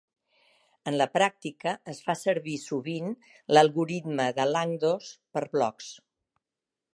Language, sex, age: Catalan, female, 60-69